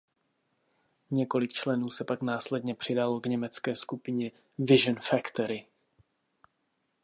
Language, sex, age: Czech, male, 30-39